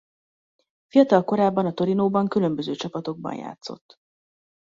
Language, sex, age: Hungarian, female, 19-29